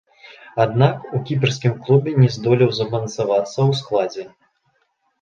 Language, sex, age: Belarusian, male, 19-29